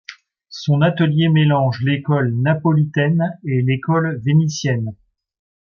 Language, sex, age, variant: French, male, 40-49, Français de métropole